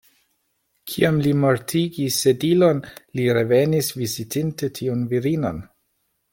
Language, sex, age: Esperanto, male, 50-59